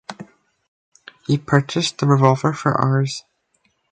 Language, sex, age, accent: English, male, under 19, United States English